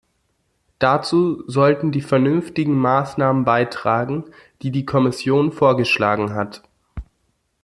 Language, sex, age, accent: German, male, 19-29, Deutschland Deutsch